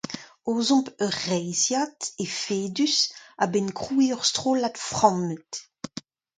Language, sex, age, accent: Breton, female, 40-49, Kerneveg